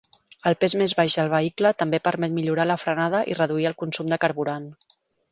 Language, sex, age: Catalan, female, 40-49